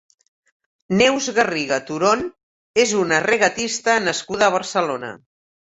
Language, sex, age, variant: Catalan, female, 60-69, Central